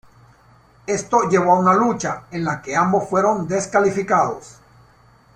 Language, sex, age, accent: Spanish, male, 60-69, Caribe: Cuba, Venezuela, Puerto Rico, República Dominicana, Panamá, Colombia caribeña, México caribeño, Costa del golfo de México